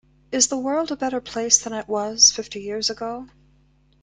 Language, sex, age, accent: English, female, 50-59, United States English